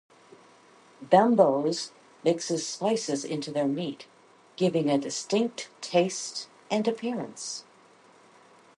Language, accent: English, United States English